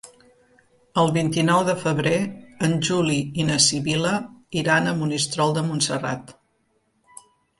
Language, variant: Catalan, Central